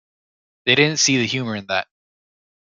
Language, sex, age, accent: English, male, 19-29, United States English